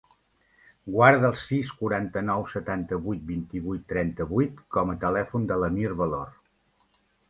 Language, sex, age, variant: Catalan, male, 50-59, Central